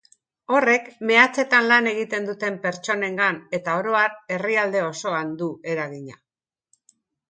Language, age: Basque, 60-69